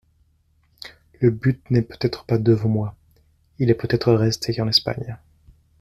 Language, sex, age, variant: French, male, 30-39, Français de métropole